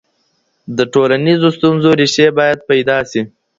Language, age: Pashto, under 19